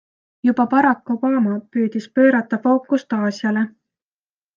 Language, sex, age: Estonian, female, 19-29